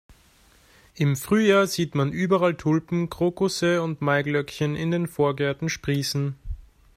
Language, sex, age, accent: German, male, 19-29, Österreichisches Deutsch